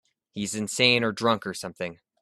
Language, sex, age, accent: English, male, 19-29, United States English